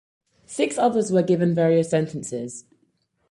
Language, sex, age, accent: English, female, 19-29, England English